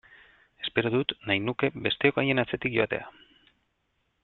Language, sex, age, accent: Basque, male, 30-39, Mendebalekoa (Araba, Bizkaia, Gipuzkoako mendebaleko herri batzuk)